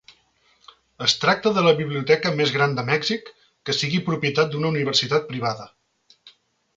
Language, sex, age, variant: Catalan, male, 40-49, Central